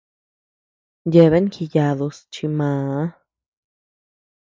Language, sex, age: Tepeuxila Cuicatec, female, 19-29